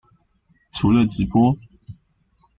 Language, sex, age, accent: Chinese, female, 19-29, 出生地：高雄市